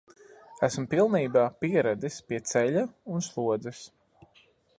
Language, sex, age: Latvian, male, 30-39